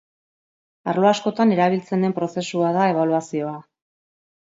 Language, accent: Basque, Mendebalekoa (Araba, Bizkaia, Gipuzkoako mendebaleko herri batzuk)